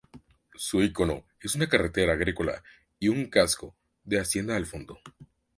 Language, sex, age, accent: Spanish, male, 19-29, México